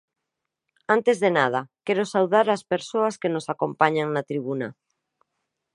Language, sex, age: Galician, female, 40-49